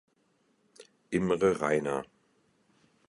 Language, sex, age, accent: German, male, 50-59, Deutschland Deutsch